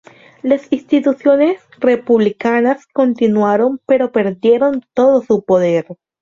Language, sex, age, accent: Spanish, female, under 19, Caribe: Cuba, Venezuela, Puerto Rico, República Dominicana, Panamá, Colombia caribeña, México caribeño, Costa del golfo de México